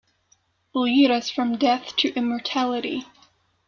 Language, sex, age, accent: English, female, 19-29, United States English